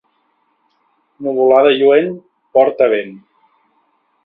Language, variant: Catalan, Central